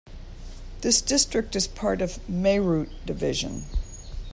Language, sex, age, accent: English, female, 60-69, United States English